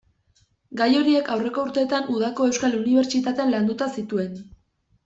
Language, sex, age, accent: Basque, female, under 19, Erdialdekoa edo Nafarra (Gipuzkoa, Nafarroa)